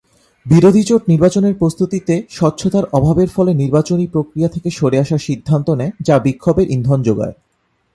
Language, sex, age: Bengali, male, 19-29